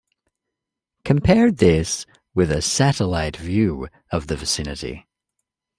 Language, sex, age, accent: English, male, 30-39, Australian English